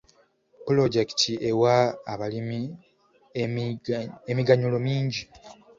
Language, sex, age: Ganda, male, 19-29